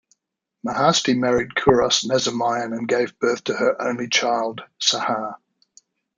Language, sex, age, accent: English, male, 60-69, Australian English